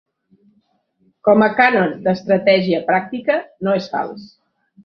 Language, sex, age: Catalan, female, 50-59